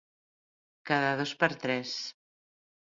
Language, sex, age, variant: Catalan, female, 60-69, Central